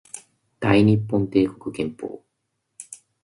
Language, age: Japanese, 19-29